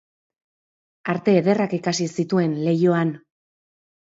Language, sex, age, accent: Basque, female, 40-49, Erdialdekoa edo Nafarra (Gipuzkoa, Nafarroa)